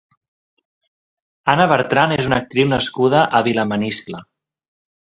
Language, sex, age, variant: Catalan, male, 19-29, Central